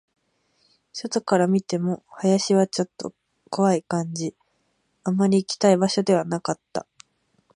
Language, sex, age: Japanese, female, 19-29